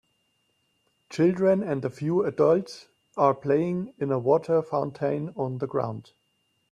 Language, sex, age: English, male, 30-39